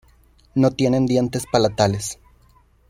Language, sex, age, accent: Spanish, male, 19-29, México